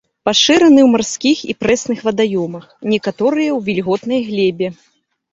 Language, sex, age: Belarusian, female, 30-39